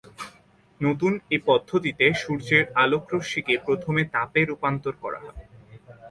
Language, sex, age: Bengali, male, 19-29